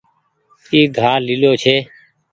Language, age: Goaria, 30-39